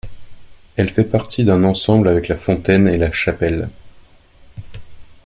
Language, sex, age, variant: French, male, 30-39, Français de métropole